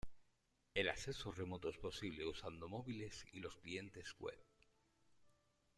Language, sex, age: Spanish, male, 40-49